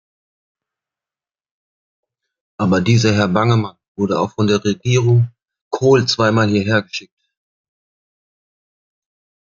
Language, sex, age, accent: German, male, 40-49, Deutschland Deutsch